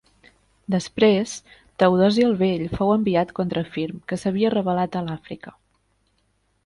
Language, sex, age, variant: Catalan, female, 19-29, Septentrional